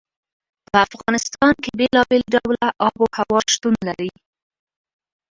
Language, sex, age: Pashto, female, 19-29